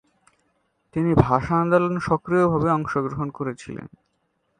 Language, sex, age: Bengali, male, 19-29